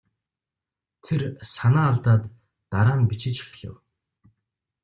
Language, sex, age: Mongolian, male, 30-39